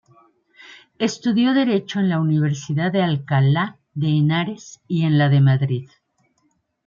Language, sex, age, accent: Spanish, female, 50-59, México